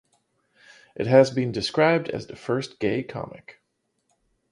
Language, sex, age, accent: English, male, 40-49, United States English